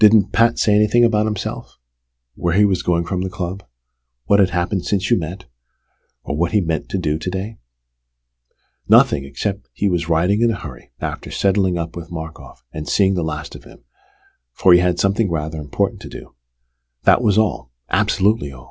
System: none